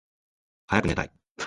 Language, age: Japanese, 40-49